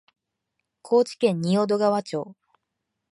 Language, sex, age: Japanese, female, 19-29